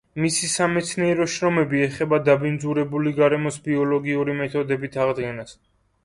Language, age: Georgian, 19-29